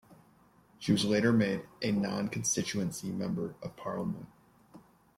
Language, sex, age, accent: English, male, 19-29, United States English